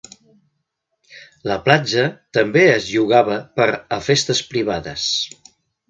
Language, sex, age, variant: Catalan, male, 50-59, Central